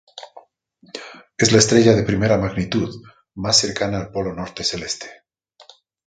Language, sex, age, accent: Spanish, male, 50-59, Andino-Pacífico: Colombia, Perú, Ecuador, oeste de Bolivia y Venezuela andina